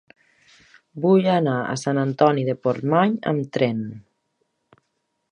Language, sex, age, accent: Catalan, female, 30-39, Lleidatà